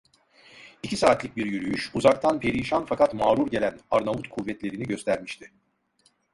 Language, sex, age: Turkish, male, 60-69